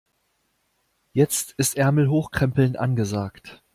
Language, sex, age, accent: German, male, 40-49, Deutschland Deutsch